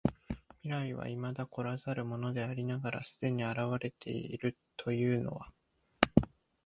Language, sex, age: Japanese, male, 19-29